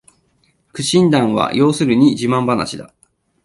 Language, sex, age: Japanese, male, 40-49